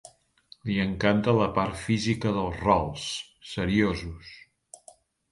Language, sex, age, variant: Catalan, male, 60-69, Central